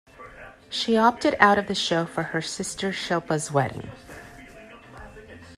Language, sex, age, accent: English, female, 40-49, United States English